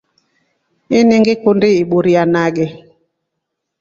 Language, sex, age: Rombo, female, 40-49